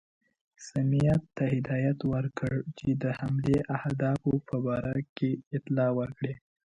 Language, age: Pashto, under 19